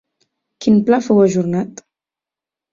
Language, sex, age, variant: Catalan, female, 19-29, Central